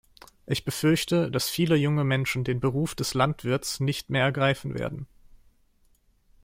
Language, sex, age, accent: German, male, 19-29, Deutschland Deutsch